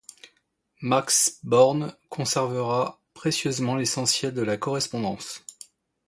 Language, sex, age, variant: French, male, 30-39, Français de métropole